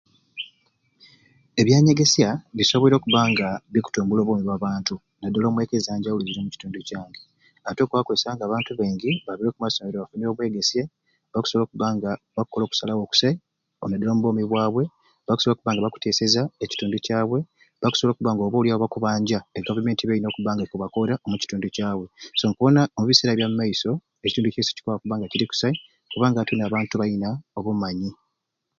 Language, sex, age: Ruuli, male, 30-39